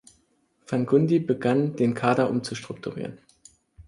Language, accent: German, Deutschland Deutsch